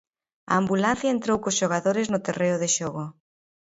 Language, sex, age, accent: Galician, female, 40-49, Central (gheada)